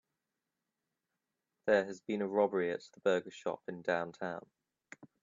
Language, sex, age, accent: English, male, 19-29, England English